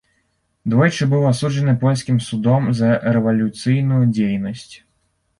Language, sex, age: Belarusian, male, under 19